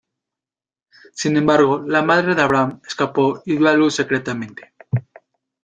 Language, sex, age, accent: Spanish, male, 19-29, México